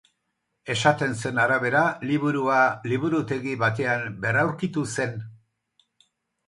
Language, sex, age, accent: Basque, male, 70-79, Erdialdekoa edo Nafarra (Gipuzkoa, Nafarroa)